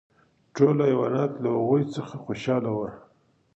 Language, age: Pashto, 40-49